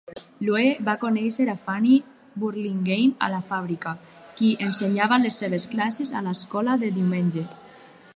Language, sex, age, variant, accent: Catalan, female, under 19, Alacantí, valencià